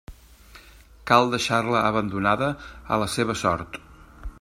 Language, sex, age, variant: Catalan, male, 50-59, Central